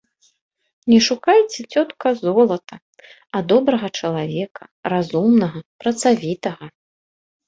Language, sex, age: Belarusian, female, 30-39